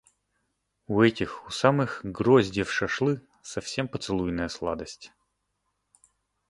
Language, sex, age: Russian, male, 30-39